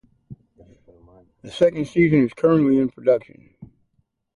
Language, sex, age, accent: English, male, 60-69, United States English